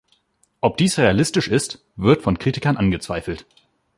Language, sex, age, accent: German, male, 19-29, Deutschland Deutsch